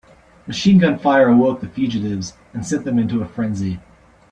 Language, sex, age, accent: English, male, 30-39, United States English